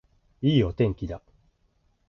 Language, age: Japanese, 19-29